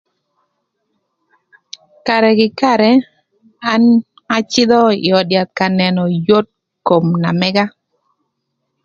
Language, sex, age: Thur, female, 30-39